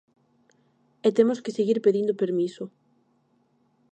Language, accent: Galician, Oriental (común en zona oriental)